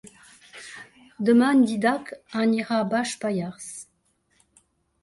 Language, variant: Catalan, Septentrional